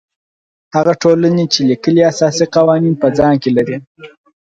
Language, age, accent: Pashto, 19-29, کندهارۍ لهجه